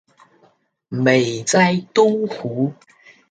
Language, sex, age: Chinese, male, under 19